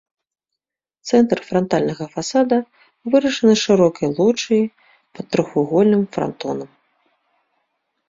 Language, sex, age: Belarusian, female, 30-39